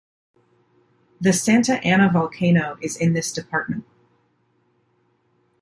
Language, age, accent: English, 19-29, United States English